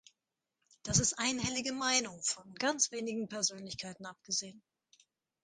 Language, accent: German, Deutschland Deutsch